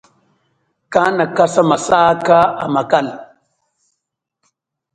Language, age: Chokwe, 40-49